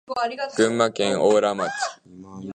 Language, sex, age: Japanese, male, under 19